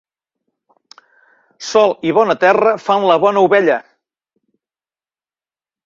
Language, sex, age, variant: Catalan, male, 60-69, Central